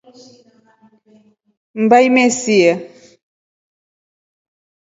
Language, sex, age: Rombo, female, 30-39